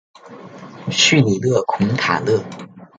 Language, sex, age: Chinese, male, under 19